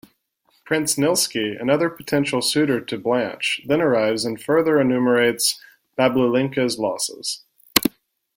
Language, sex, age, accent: English, male, 30-39, United States English